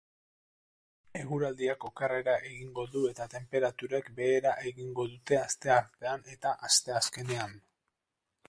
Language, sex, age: Basque, male, 40-49